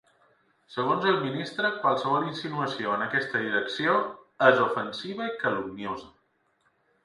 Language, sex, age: Catalan, male, 40-49